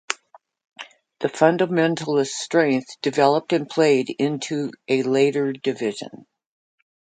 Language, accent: English, West Coast